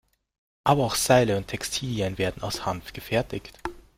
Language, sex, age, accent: German, male, 19-29, Österreichisches Deutsch